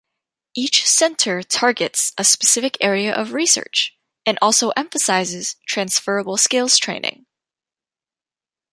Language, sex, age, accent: English, female, 19-29, United States English